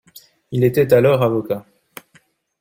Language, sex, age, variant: French, male, 30-39, Français de métropole